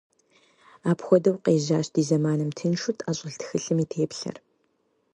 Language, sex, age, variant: Kabardian, female, 19-29, Адыгэбзэ (Къэбэрдей, Кирил, псоми зэдай)